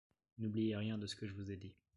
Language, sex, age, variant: French, male, 30-39, Français de métropole